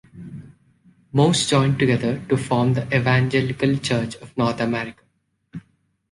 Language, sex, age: English, male, 19-29